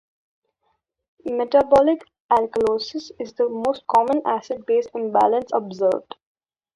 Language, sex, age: English, female, under 19